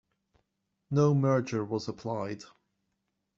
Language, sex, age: English, male, 30-39